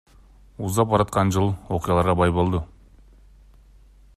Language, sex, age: Kyrgyz, male, 19-29